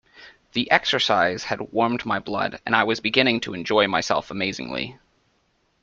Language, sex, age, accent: English, male, 19-29, United States English